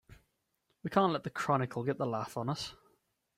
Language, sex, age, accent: English, male, 30-39, England English